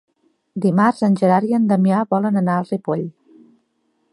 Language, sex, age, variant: Catalan, female, 30-39, Central